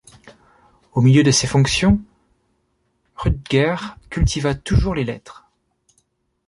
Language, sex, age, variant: French, male, 30-39, Français de métropole